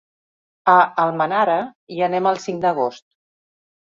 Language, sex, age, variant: Catalan, female, 40-49, Central